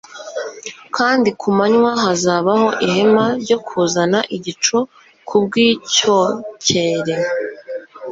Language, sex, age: Kinyarwanda, female, 19-29